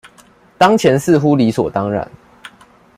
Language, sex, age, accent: Chinese, male, under 19, 出生地：臺中市